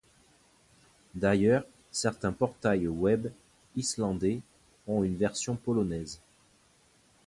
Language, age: French, 30-39